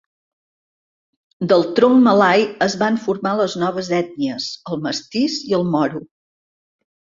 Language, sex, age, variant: Catalan, female, 50-59, Central